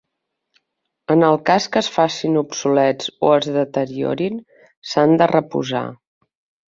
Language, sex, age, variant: Catalan, female, 40-49, Central